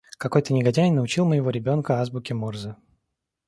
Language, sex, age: Russian, male, 19-29